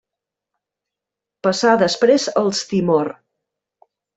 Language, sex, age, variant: Catalan, female, 40-49, Central